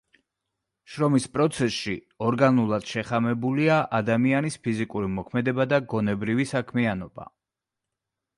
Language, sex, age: Georgian, male, 40-49